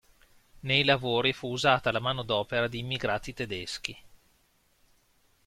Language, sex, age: Italian, male, 30-39